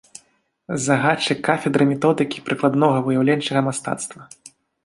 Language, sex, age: Belarusian, male, 19-29